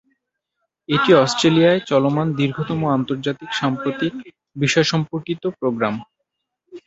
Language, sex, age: Bengali, male, 19-29